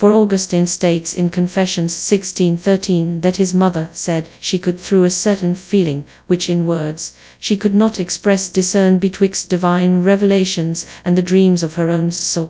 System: TTS, FastPitch